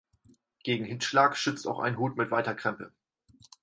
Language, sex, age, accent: German, male, 19-29, Deutschland Deutsch